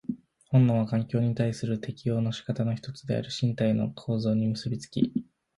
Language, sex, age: Japanese, male, under 19